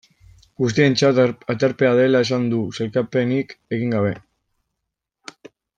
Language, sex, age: Basque, male, 19-29